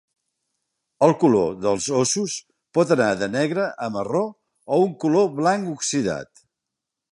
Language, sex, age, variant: Catalan, male, 70-79, Central